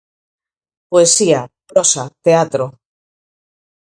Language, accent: Galician, Normativo (estándar)